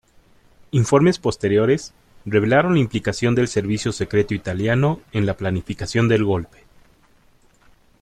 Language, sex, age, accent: Spanish, male, 40-49, México